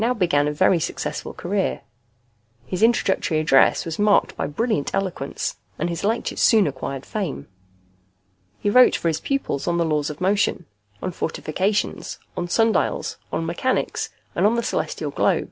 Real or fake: real